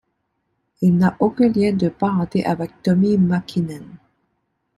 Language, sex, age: French, female, 30-39